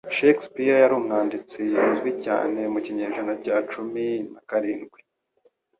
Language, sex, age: Kinyarwanda, male, 19-29